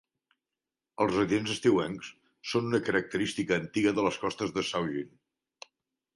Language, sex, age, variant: Catalan, male, 50-59, Central